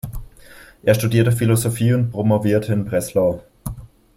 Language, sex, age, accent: German, male, 19-29, Deutschland Deutsch